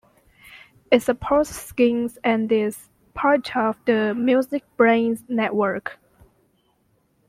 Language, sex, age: English, female, 19-29